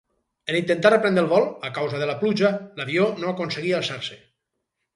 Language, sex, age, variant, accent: Catalan, male, 50-59, Valencià meridional, valencià